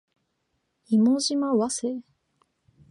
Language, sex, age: Japanese, female, 19-29